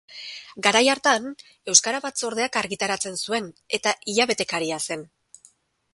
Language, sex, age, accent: Basque, female, 40-49, Erdialdekoa edo Nafarra (Gipuzkoa, Nafarroa)